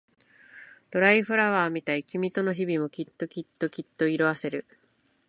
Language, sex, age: Japanese, female, 30-39